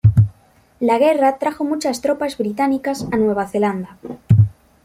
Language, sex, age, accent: Spanish, female, under 19, España: Norte peninsular (Asturias, Castilla y León, Cantabria, País Vasco, Navarra, Aragón, La Rioja, Guadalajara, Cuenca)